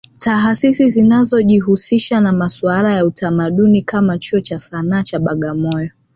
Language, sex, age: Swahili, female, 19-29